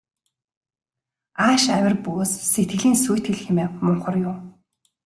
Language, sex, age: Mongolian, female, 19-29